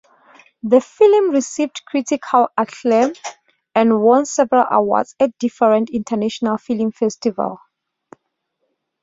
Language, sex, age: English, female, 30-39